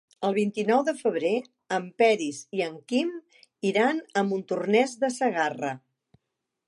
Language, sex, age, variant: Catalan, female, 60-69, Central